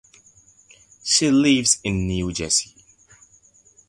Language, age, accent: English, 19-29, England English